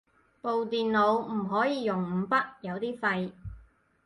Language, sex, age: Cantonese, female, 30-39